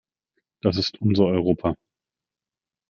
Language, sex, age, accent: German, male, 40-49, Deutschland Deutsch